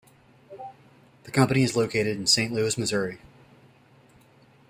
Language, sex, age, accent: English, male, 40-49, United States English